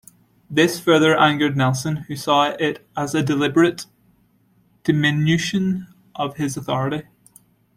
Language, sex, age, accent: English, male, 19-29, Irish English